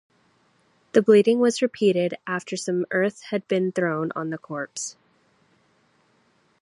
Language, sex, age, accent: English, female, 19-29, United States English